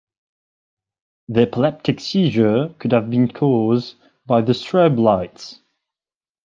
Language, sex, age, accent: English, male, 19-29, England English